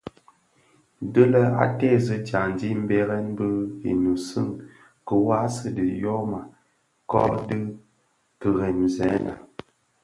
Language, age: Bafia, 19-29